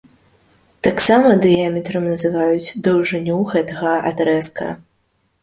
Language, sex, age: Belarusian, female, 19-29